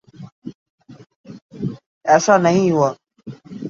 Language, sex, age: Urdu, male, 19-29